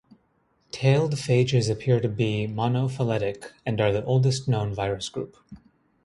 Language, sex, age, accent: English, male, 30-39, United States English